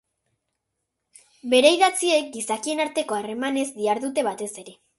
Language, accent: Basque, Erdialdekoa edo Nafarra (Gipuzkoa, Nafarroa)